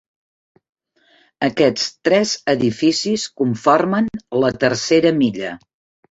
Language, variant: Catalan, Central